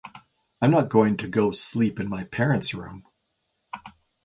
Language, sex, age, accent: English, male, 50-59, Canadian English